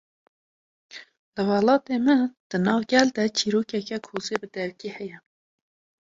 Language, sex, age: Kurdish, female, 19-29